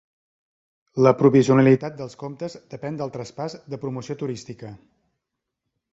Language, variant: Catalan, Central